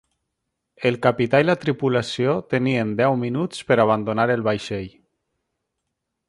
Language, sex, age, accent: Catalan, male, 30-39, valencià